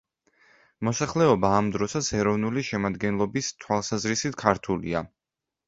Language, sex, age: Georgian, male, under 19